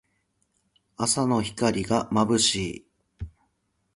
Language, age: Japanese, 30-39